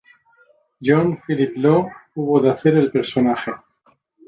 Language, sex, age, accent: Spanish, male, 40-49, España: Centro-Sur peninsular (Madrid, Toledo, Castilla-La Mancha)